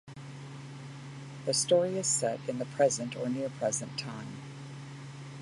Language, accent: English, United States English